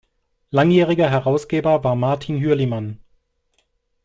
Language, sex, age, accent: German, male, 30-39, Deutschland Deutsch